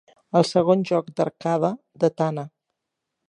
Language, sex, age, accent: Catalan, female, 50-59, central; septentrional